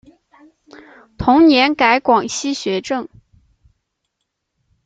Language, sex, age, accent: Chinese, female, 19-29, 出生地：河南省